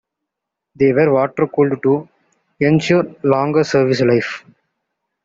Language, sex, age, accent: English, male, 19-29, India and South Asia (India, Pakistan, Sri Lanka)